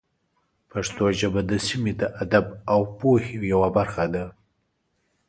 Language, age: Pashto, 30-39